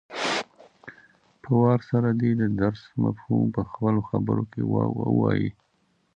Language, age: Pashto, 30-39